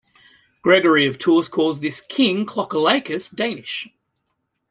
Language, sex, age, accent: English, male, 40-49, Australian English